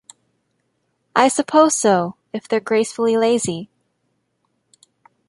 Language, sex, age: English, female, 19-29